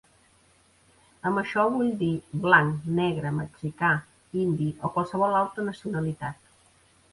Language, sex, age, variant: Catalan, female, 50-59, Central